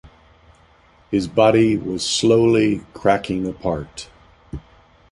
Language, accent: English, United States English